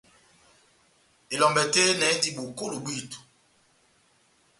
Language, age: Batanga, 50-59